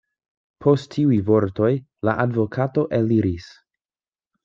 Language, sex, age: Esperanto, male, 19-29